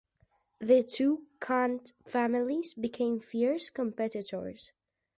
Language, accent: English, West Indies and Bermuda (Bahamas, Bermuda, Jamaica, Trinidad)